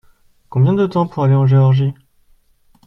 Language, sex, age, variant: French, male, 19-29, Français de métropole